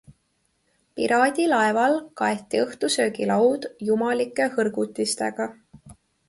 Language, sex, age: Estonian, female, 19-29